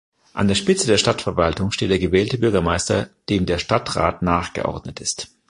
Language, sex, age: German, male, 40-49